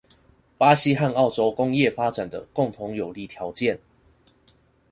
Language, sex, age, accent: Chinese, male, 19-29, 出生地：臺中市